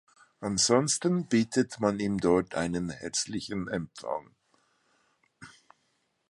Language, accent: German, Schweizerdeutsch